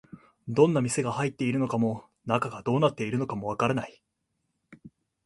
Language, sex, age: Japanese, male, 19-29